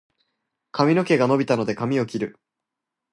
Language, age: Japanese, 19-29